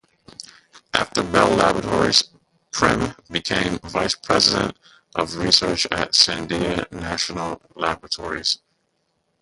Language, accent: English, United States English